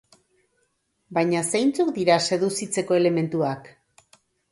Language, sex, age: Basque, female, 60-69